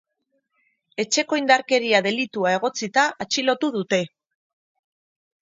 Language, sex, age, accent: Basque, female, 50-59, Erdialdekoa edo Nafarra (Gipuzkoa, Nafarroa)